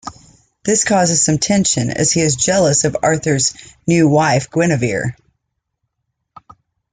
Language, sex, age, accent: English, female, 50-59, United States English